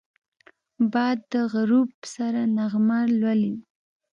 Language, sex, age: Pashto, female, 19-29